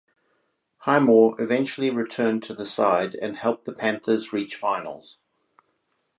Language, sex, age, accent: English, male, 50-59, Australian English